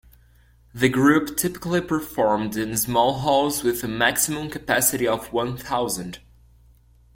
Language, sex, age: English, male, under 19